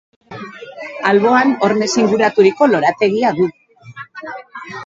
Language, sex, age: Basque, female, 50-59